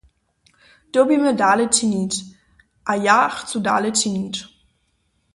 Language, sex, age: Upper Sorbian, female, under 19